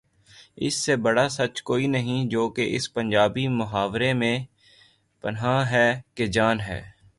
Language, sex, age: Urdu, male, 19-29